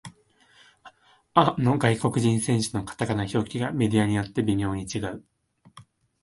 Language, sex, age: Japanese, male, 19-29